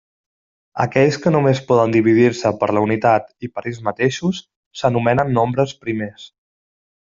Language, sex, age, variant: Catalan, male, 30-39, Central